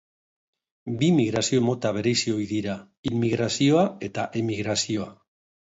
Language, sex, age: Basque, male, 60-69